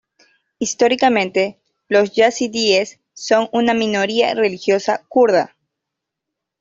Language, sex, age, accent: Spanish, female, 19-29, Andino-Pacífico: Colombia, Perú, Ecuador, oeste de Bolivia y Venezuela andina